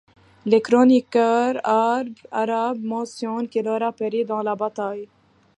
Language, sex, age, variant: French, female, 19-29, Français de métropole